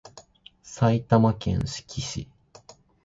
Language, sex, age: Japanese, male, 19-29